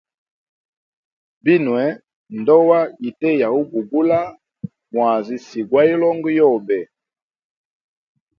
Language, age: Hemba, 40-49